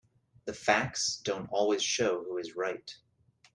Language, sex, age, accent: English, male, 19-29, United States English